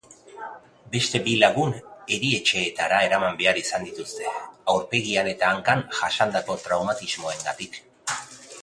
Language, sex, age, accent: Basque, male, 40-49, Mendebalekoa (Araba, Bizkaia, Gipuzkoako mendebaleko herri batzuk)